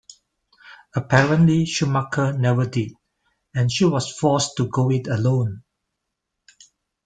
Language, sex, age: English, male, 50-59